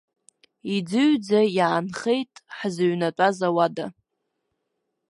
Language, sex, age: Abkhazian, female, under 19